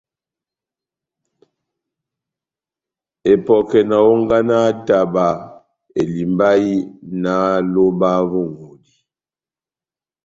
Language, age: Batanga, 60-69